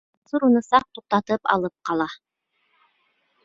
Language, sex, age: Bashkir, female, 30-39